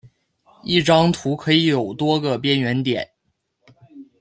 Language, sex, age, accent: Chinese, male, 19-29, 出生地：黑龙江省